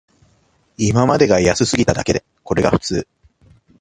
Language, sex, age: Japanese, male, 30-39